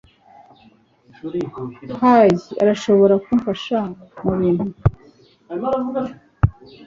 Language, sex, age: Kinyarwanda, female, 30-39